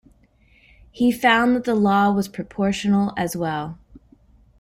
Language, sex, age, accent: English, male, 30-39, United States English